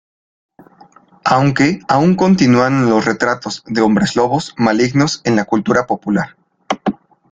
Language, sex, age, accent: Spanish, male, 19-29, México